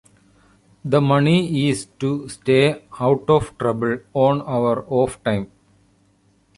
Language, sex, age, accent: English, male, 40-49, India and South Asia (India, Pakistan, Sri Lanka)